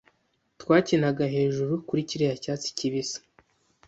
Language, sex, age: Kinyarwanda, male, 19-29